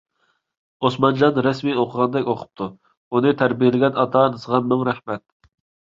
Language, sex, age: Uyghur, male, 19-29